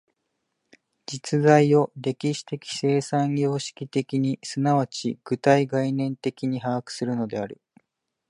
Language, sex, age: Japanese, male, 19-29